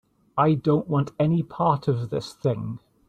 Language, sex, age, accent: English, male, 60-69, Welsh English